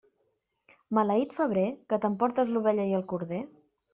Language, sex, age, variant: Catalan, female, 30-39, Central